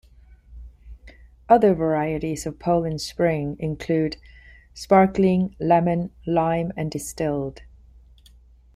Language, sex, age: English, female, 40-49